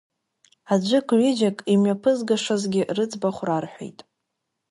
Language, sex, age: Abkhazian, female, under 19